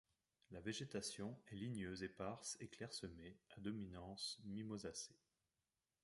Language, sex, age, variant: French, male, 40-49, Français de métropole